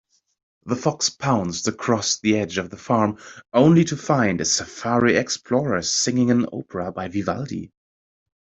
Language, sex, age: English, male, 30-39